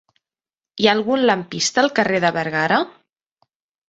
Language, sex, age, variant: Catalan, female, 19-29, Central